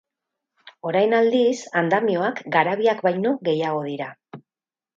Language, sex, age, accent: Basque, female, 50-59, Mendebalekoa (Araba, Bizkaia, Gipuzkoako mendebaleko herri batzuk)